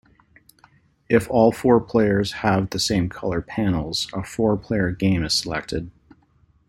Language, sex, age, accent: English, male, 40-49, Canadian English